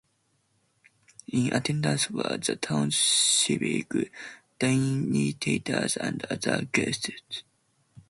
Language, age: English, under 19